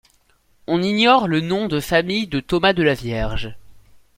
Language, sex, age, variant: French, male, under 19, Français de métropole